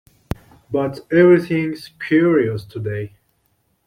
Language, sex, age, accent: English, male, 19-29, United States English